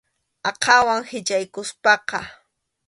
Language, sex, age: Arequipa-La Unión Quechua, female, 30-39